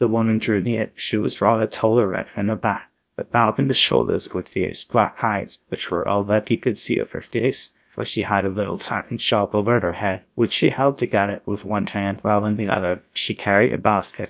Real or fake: fake